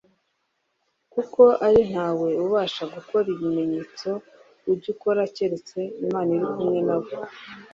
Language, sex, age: Kinyarwanda, female, 30-39